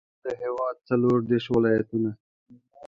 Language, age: Pashto, 30-39